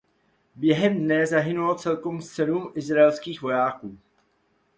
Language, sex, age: Czech, male, 40-49